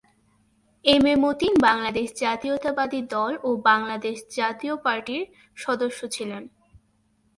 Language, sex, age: Bengali, female, under 19